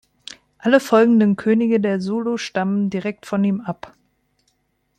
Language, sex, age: German, female, 30-39